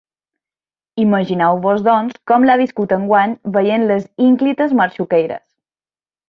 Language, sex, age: Catalan, female, 30-39